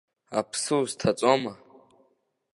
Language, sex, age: Abkhazian, male, under 19